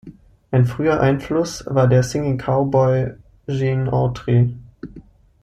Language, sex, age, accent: German, male, 19-29, Deutschland Deutsch